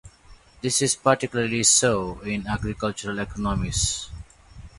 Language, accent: English, India and South Asia (India, Pakistan, Sri Lanka)